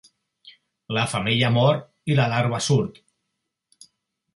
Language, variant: Catalan, Central